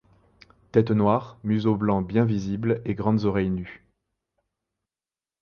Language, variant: French, Français de métropole